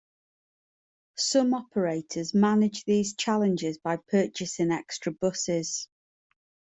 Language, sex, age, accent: English, female, 40-49, Welsh English